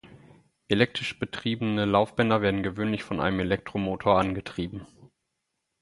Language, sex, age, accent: German, male, 30-39, Deutschland Deutsch